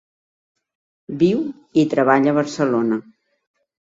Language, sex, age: Catalan, female, 60-69